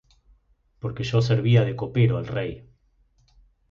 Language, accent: Spanish, Rioplatense: Argentina, Uruguay, este de Bolivia, Paraguay